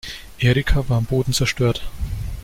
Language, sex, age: German, male, 19-29